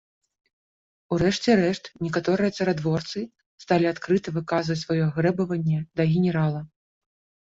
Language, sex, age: Belarusian, female, 30-39